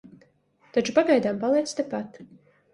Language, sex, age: Latvian, female, 30-39